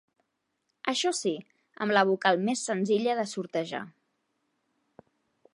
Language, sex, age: Catalan, female, 19-29